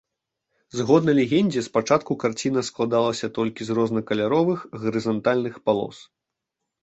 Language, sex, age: Belarusian, male, 19-29